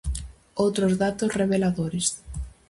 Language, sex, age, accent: Galician, female, under 19, Central (gheada)